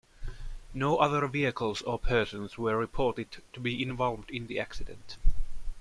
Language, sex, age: English, male, 19-29